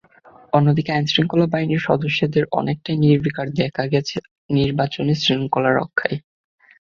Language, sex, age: Bengali, male, 19-29